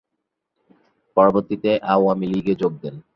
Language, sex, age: Bengali, male, 19-29